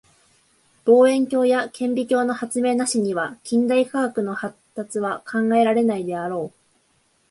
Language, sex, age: Japanese, female, 19-29